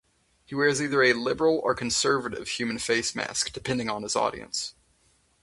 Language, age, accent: English, 19-29, United States English